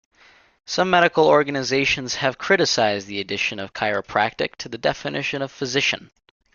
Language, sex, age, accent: English, male, under 19, United States English